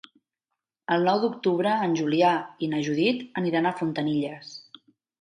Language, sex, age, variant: Catalan, female, 30-39, Central